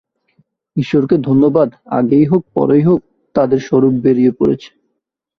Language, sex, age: Bengali, male, 19-29